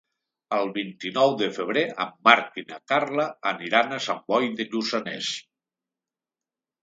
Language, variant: Catalan, Nord-Occidental